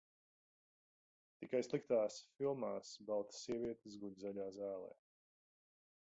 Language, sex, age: Latvian, male, 30-39